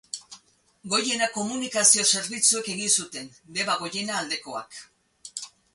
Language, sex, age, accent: Basque, female, 60-69, Erdialdekoa edo Nafarra (Gipuzkoa, Nafarroa)